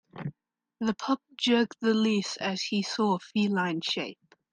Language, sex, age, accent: English, male, under 19, United States English